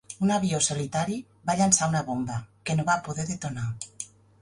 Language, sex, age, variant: Catalan, female, 40-49, Nord-Occidental